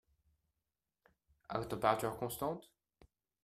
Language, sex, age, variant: French, male, 19-29, Français de métropole